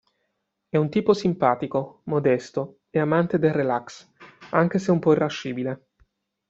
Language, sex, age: Italian, male, 30-39